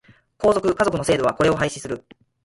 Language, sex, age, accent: Japanese, female, 40-49, 関西弁